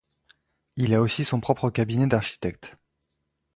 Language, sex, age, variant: French, male, 19-29, Français de métropole